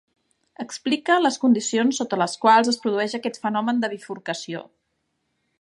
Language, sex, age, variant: Catalan, female, 40-49, Central